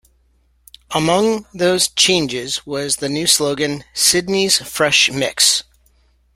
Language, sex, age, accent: English, male, 40-49, United States English